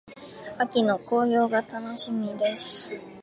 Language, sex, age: Japanese, female, 19-29